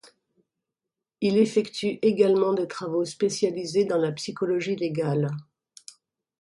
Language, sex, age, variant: French, female, 50-59, Français de métropole